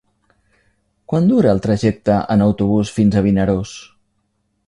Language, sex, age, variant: Catalan, male, 50-59, Central